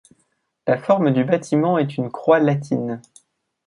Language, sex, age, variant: French, male, 19-29, Français de métropole